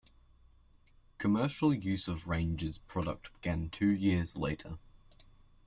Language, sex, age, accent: English, male, under 19, Australian English